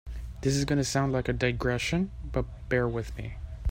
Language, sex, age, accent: English, male, 19-29, United States English